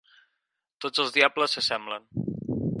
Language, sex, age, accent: Catalan, male, 19-29, Garrotxi